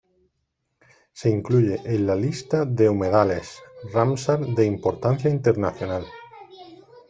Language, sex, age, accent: Spanish, male, 40-49, España: Sur peninsular (Andalucia, Extremadura, Murcia)